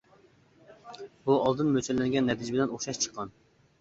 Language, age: Uyghur, 30-39